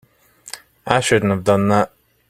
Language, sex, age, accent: English, male, 19-29, Scottish English